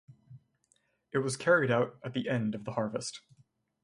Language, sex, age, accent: English, male, 19-29, United States English